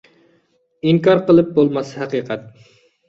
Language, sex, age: Uyghur, male, 19-29